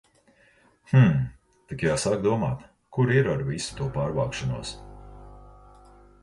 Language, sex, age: Latvian, male, 40-49